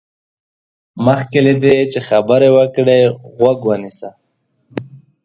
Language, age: Pashto, 19-29